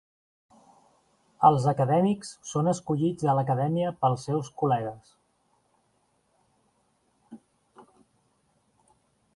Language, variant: Catalan, Central